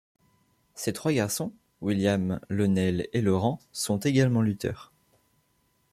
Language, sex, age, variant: French, male, under 19, Français de métropole